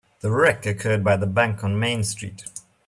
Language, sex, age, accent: English, male, 40-49, Southern African (South Africa, Zimbabwe, Namibia)